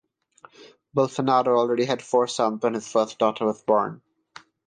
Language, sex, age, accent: English, male, 19-29, India and South Asia (India, Pakistan, Sri Lanka)